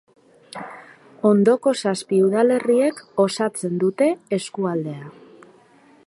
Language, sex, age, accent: Basque, female, 30-39, Mendebalekoa (Araba, Bizkaia, Gipuzkoako mendebaleko herri batzuk)